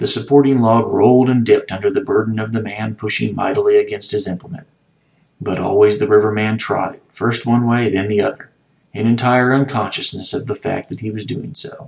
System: none